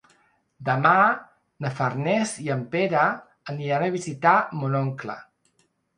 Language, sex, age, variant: Catalan, male, 50-59, Central